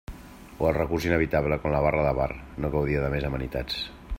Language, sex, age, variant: Catalan, male, 40-49, Central